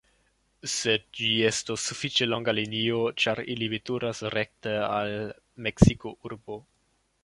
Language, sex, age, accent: Esperanto, male, 19-29, Internacia